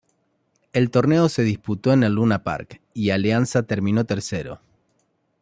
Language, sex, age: Spanish, male, 30-39